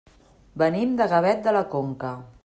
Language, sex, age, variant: Catalan, female, 50-59, Central